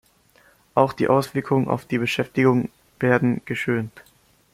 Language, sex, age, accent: German, male, under 19, Deutschland Deutsch